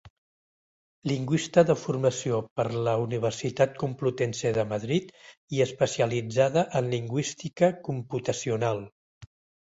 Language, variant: Catalan, Central